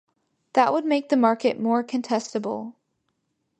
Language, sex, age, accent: English, female, under 19, United States English